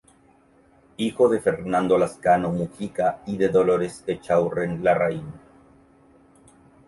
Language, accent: Spanish, Chileno: Chile, Cuyo